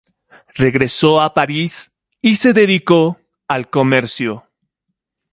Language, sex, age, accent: Spanish, male, 30-39, Andino-Pacífico: Colombia, Perú, Ecuador, oeste de Bolivia y Venezuela andina